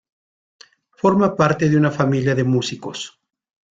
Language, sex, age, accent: Spanish, male, 50-59, México